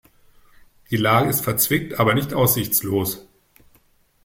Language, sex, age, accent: German, male, 40-49, Deutschland Deutsch